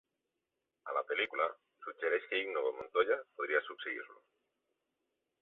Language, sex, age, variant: Catalan, male, 40-49, Central